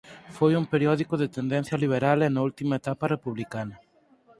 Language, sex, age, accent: Galician, male, 19-29, Oriental (común en zona oriental)